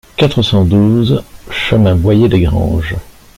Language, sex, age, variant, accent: French, male, 50-59, Français d'Europe, Français de Belgique